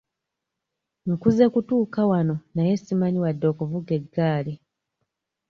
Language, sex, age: Ganda, female, 19-29